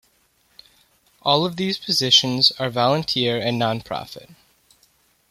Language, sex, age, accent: English, male, 19-29, United States English